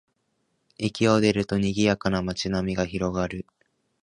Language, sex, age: Japanese, male, under 19